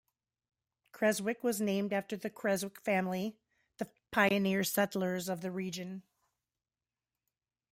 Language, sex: English, female